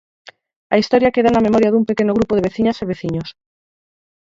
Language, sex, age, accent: Galician, female, 30-39, Central (gheada)